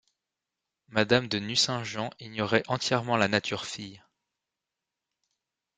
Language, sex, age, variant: French, male, 19-29, Français de métropole